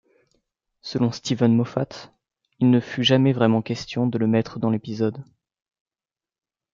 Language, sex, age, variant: French, male, 19-29, Français de métropole